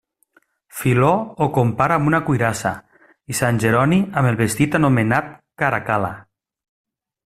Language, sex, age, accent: Catalan, male, 40-49, valencià